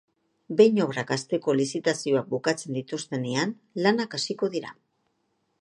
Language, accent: Basque, Erdialdekoa edo Nafarra (Gipuzkoa, Nafarroa)